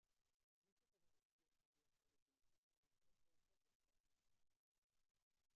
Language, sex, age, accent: Spanish, female, 40-49, América central